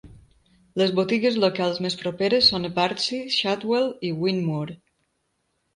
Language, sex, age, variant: Catalan, female, 50-59, Balear